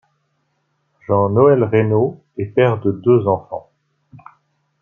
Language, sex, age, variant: French, male, 40-49, Français de métropole